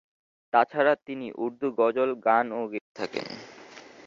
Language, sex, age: Bengali, male, 19-29